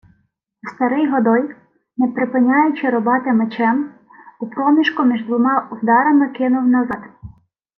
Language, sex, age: Ukrainian, female, 19-29